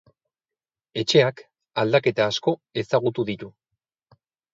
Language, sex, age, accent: Basque, male, 30-39, Erdialdekoa edo Nafarra (Gipuzkoa, Nafarroa)